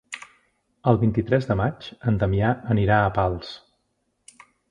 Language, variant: Catalan, Central